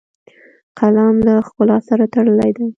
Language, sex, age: Pashto, female, 19-29